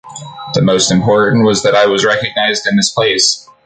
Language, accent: English, United States English